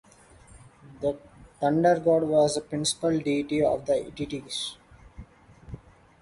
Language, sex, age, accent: English, male, 19-29, India and South Asia (India, Pakistan, Sri Lanka)